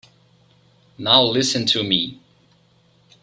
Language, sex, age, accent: English, male, 30-39, United States English